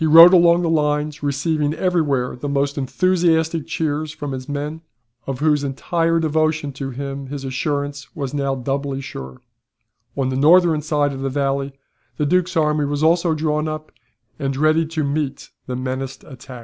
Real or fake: real